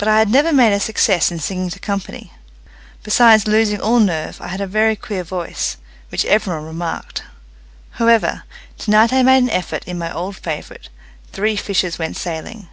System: none